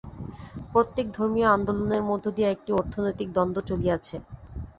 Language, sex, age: Bengali, female, 30-39